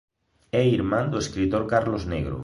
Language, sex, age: Galician, male, 40-49